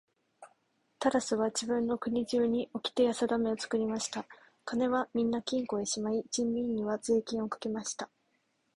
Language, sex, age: Japanese, female, under 19